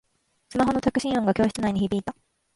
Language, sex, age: Japanese, female, 19-29